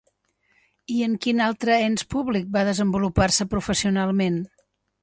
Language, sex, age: Catalan, female, 50-59